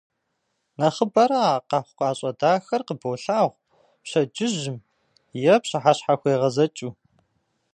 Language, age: Kabardian, 40-49